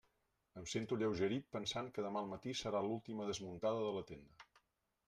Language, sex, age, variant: Catalan, male, 40-49, Central